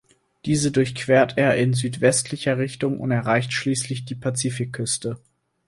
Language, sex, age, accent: German, male, 19-29, Deutschland Deutsch